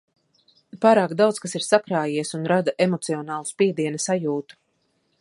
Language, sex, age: Latvian, female, 30-39